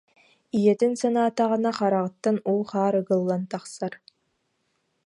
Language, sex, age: Yakut, female, 19-29